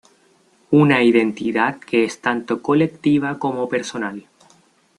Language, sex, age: Spanish, male, 19-29